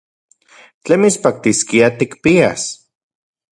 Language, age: Central Puebla Nahuatl, 30-39